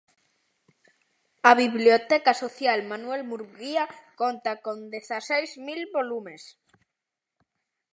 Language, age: Galician, under 19